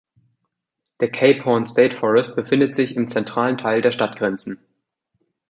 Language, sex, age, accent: German, male, 19-29, Deutschland Deutsch